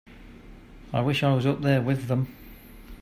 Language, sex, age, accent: English, male, 40-49, England English